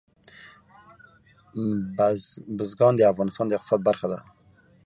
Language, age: Pashto, 19-29